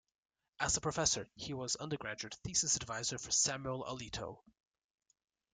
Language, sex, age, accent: English, male, 19-29, United States English